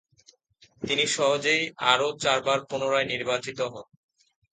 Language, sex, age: Bengali, male, 19-29